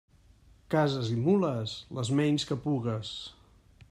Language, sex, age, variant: Catalan, male, 50-59, Central